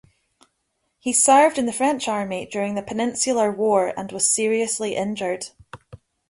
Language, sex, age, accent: English, female, 19-29, Scottish English